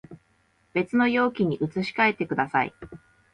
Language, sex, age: Japanese, female, 30-39